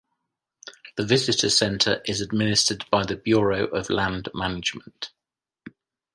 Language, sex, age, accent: English, male, 50-59, England English